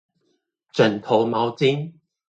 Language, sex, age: Chinese, male, 30-39